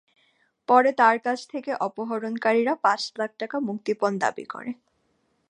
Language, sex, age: Bengali, female, 19-29